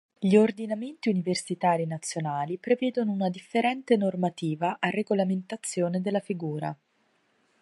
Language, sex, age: Italian, female, 19-29